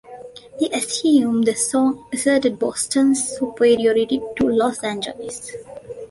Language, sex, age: English, female, 19-29